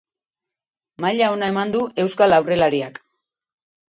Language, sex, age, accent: Basque, female, 40-49, Erdialdekoa edo Nafarra (Gipuzkoa, Nafarroa)